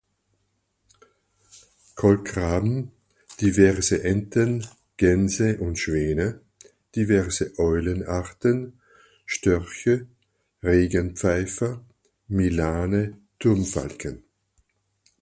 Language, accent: German, Österreichisches Deutsch